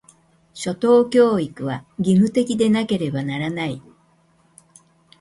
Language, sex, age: Japanese, female, 70-79